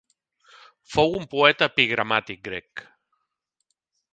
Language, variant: Catalan, Central